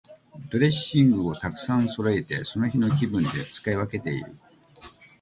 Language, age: Japanese, 60-69